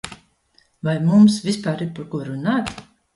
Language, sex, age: Latvian, female, 60-69